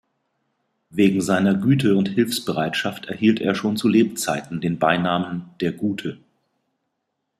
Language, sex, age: German, male, 50-59